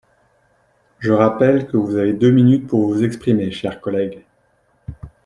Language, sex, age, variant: French, male, 30-39, Français de métropole